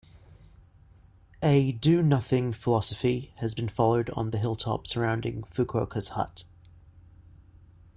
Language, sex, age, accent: English, male, 30-39, Australian English